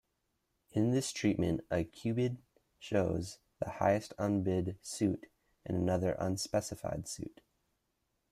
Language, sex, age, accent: English, male, under 19, United States English